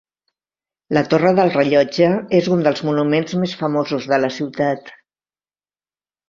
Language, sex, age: Catalan, female, 60-69